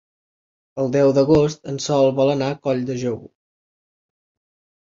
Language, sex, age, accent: Catalan, male, 19-29, central; septentrional